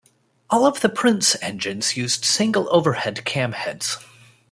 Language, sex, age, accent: English, male, 30-39, United States English